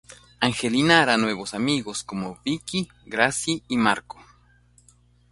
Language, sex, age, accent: Spanish, male, 40-49, América central